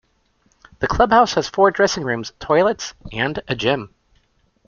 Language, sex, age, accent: English, male, 50-59, United States English